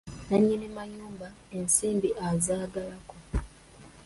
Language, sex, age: Ganda, female, 19-29